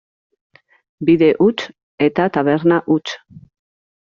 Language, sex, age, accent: Basque, female, 40-49, Erdialdekoa edo Nafarra (Gipuzkoa, Nafarroa)